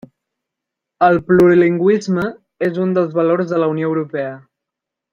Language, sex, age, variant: Catalan, male, 19-29, Central